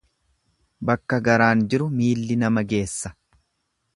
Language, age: Oromo, 30-39